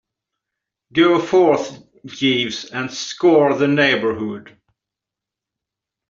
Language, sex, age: English, male, 40-49